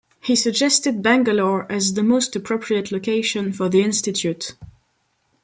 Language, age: English, 19-29